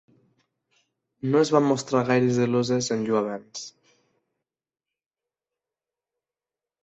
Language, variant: Catalan, Nord-Occidental